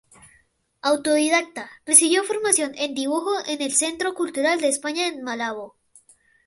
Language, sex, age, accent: Spanish, male, under 19, Andino-Pacífico: Colombia, Perú, Ecuador, oeste de Bolivia y Venezuela andina